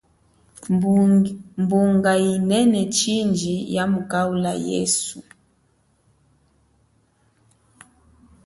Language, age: Chokwe, 40-49